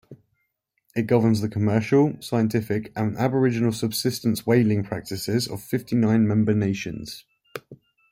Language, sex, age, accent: English, male, 19-29, England English